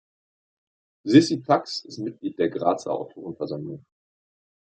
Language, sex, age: German, male, 19-29